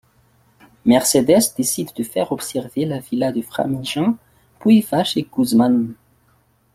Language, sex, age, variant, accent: French, male, 30-39, Français d'Afrique subsaharienne et des îles africaines, Français de Madagascar